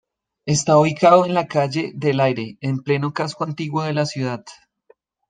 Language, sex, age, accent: Spanish, male, 30-39, Andino-Pacífico: Colombia, Perú, Ecuador, oeste de Bolivia y Venezuela andina